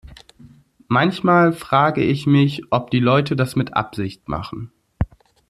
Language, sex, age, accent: German, male, 19-29, Deutschland Deutsch